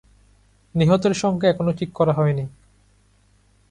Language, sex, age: Bengali, male, 19-29